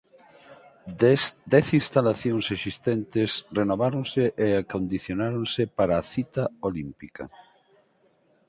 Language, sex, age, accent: Galician, male, 50-59, Normativo (estándar)